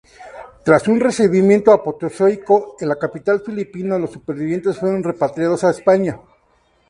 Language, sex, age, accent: Spanish, male, 50-59, México